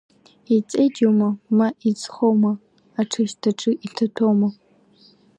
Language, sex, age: Abkhazian, female, under 19